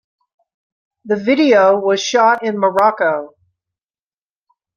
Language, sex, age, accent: English, female, 60-69, United States English